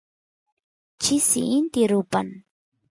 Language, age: Santiago del Estero Quichua, 30-39